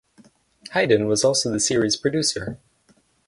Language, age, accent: English, 19-29, United States English